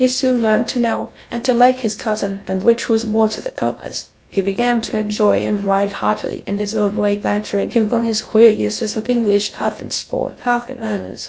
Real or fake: fake